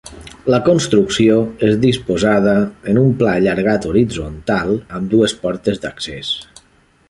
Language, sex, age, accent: Catalan, male, 50-59, valencià